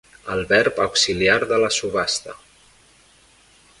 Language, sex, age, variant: Catalan, male, 19-29, Central